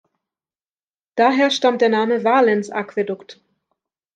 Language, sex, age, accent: German, female, 19-29, Deutschland Deutsch